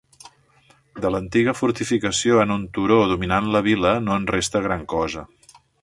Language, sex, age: Catalan, male, 50-59